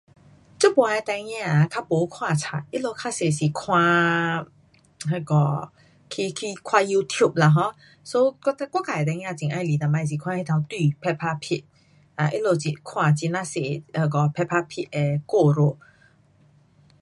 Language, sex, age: Pu-Xian Chinese, female, 40-49